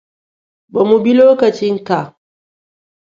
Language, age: Hausa, 19-29